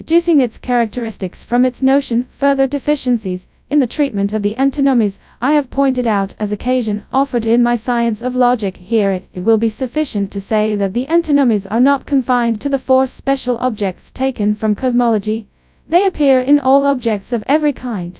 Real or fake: fake